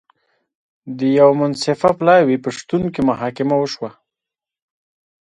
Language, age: Pashto, 30-39